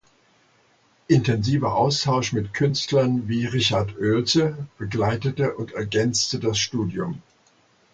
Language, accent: German, Deutschland Deutsch